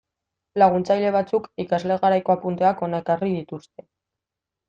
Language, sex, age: Basque, female, 19-29